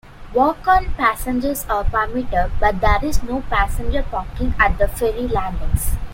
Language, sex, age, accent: English, female, 19-29, India and South Asia (India, Pakistan, Sri Lanka)